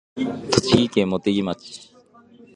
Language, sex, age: Japanese, male, 19-29